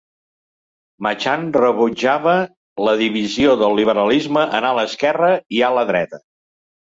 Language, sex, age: Catalan, male, 70-79